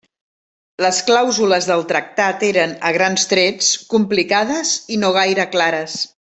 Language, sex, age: Catalan, female, 50-59